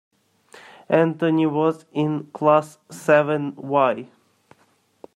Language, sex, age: English, male, 19-29